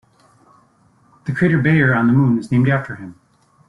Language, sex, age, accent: English, male, 50-59, United States English